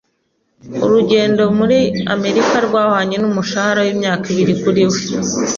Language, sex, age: Kinyarwanda, female, 40-49